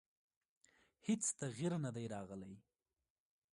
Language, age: Pashto, 19-29